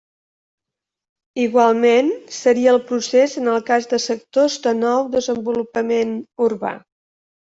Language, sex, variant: Catalan, female, Central